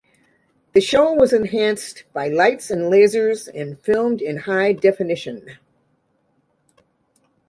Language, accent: English, United States English